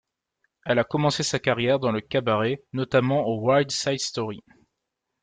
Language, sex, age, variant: French, male, 19-29, Français de métropole